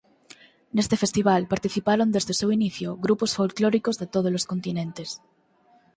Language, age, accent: Galician, 19-29, Normativo (estándar)